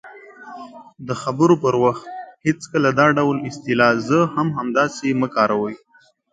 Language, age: Pashto, 19-29